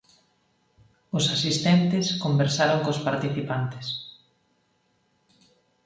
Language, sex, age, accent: Galician, female, 40-49, Normativo (estándar)